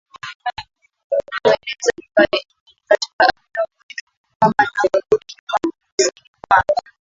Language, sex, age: Swahili, female, 19-29